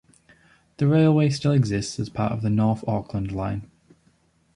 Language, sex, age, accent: English, male, 19-29, England English